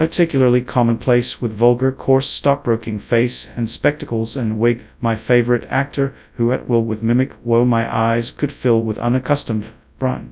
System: TTS, FastPitch